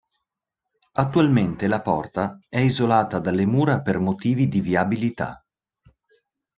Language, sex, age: Italian, male, 30-39